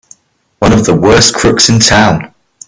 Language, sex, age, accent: English, male, 30-39, England English